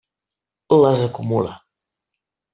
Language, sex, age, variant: Catalan, female, 40-49, Central